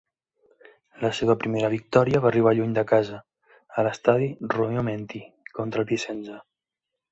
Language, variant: Catalan, Central